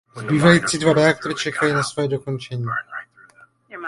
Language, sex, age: Czech, male, 30-39